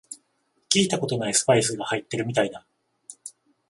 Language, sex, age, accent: Japanese, male, 40-49, 関西